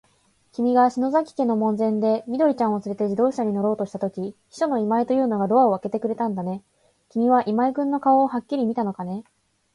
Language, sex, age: Japanese, female, 19-29